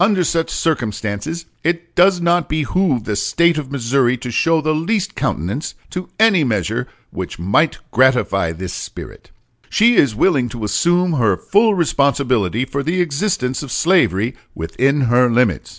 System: none